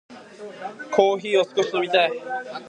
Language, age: Japanese, 19-29